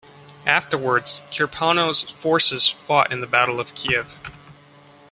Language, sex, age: English, male, 19-29